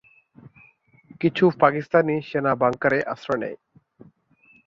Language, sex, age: Bengali, male, 19-29